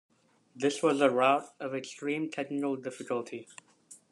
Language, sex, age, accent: English, male, under 19, United States English